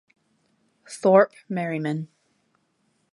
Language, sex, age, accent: English, female, 19-29, Scottish English